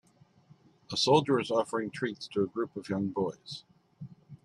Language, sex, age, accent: English, male, 50-59, United States English